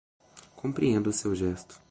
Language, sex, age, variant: Portuguese, male, 19-29, Portuguese (Brasil)